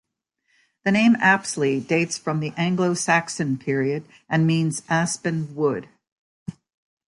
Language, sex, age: English, female, 60-69